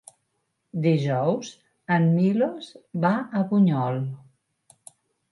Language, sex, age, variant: Catalan, female, 50-59, Central